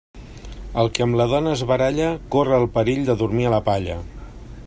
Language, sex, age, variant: Catalan, male, 50-59, Central